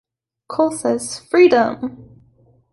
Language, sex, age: English, female, 19-29